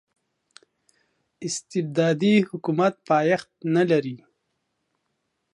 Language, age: Pashto, 19-29